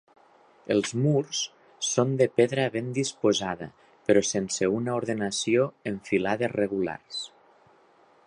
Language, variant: Catalan, Nord-Occidental